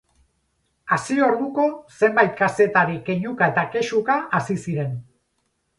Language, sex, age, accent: Basque, male, 50-59, Mendebalekoa (Araba, Bizkaia, Gipuzkoako mendebaleko herri batzuk)